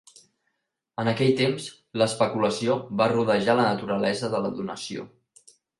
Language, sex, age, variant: Catalan, male, 19-29, Central